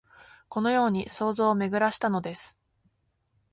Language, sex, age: Japanese, female, 19-29